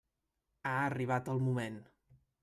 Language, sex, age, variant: Catalan, male, 19-29, Central